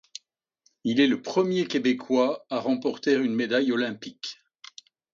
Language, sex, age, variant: French, male, 70-79, Français de métropole